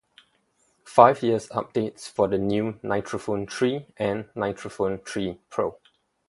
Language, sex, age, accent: English, male, 19-29, Singaporean English